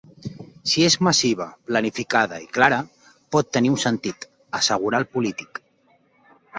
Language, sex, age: Catalan, male, 30-39